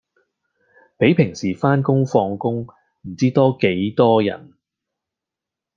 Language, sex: Cantonese, male